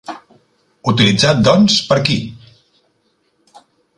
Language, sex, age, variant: Catalan, male, 40-49, Central